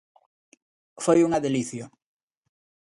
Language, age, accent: Galician, 19-29, Normativo (estándar)